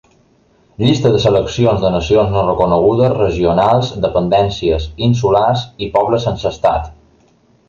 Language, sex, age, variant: Catalan, male, 19-29, Balear